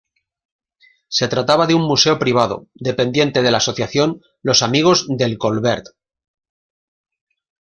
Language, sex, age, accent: Spanish, male, 50-59, España: Norte peninsular (Asturias, Castilla y León, Cantabria, País Vasco, Navarra, Aragón, La Rioja, Guadalajara, Cuenca)